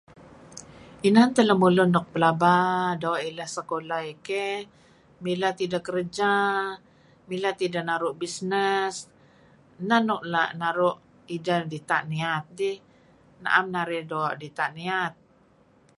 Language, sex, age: Kelabit, female, 60-69